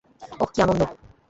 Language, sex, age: Bengali, female, 30-39